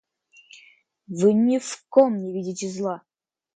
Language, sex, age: Russian, male, under 19